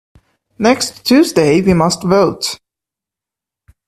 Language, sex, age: English, male, 19-29